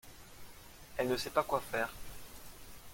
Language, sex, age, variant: French, male, 30-39, Français de métropole